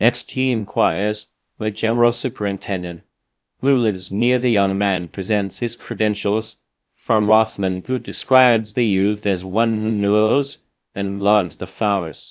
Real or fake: fake